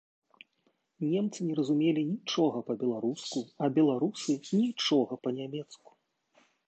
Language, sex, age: Belarusian, male, 40-49